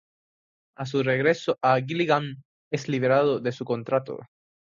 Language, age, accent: Spanish, 19-29, España: Islas Canarias